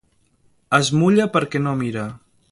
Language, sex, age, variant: Catalan, male, 19-29, Central